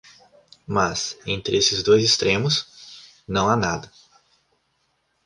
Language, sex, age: Portuguese, male, 19-29